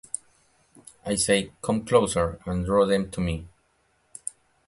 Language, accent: Spanish, Peru